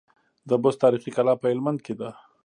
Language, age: Pashto, 40-49